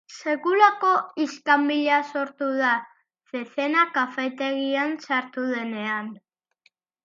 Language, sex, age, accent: Basque, male, under 19, Erdialdekoa edo Nafarra (Gipuzkoa, Nafarroa)